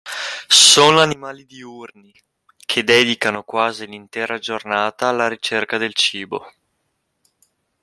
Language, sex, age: Italian, male, 19-29